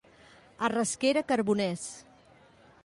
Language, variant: Catalan, Central